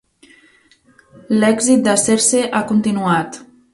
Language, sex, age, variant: Catalan, female, 19-29, Central